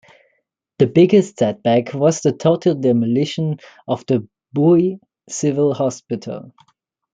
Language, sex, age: English, male, 19-29